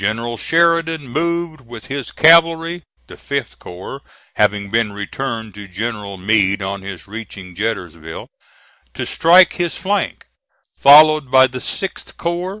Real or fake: real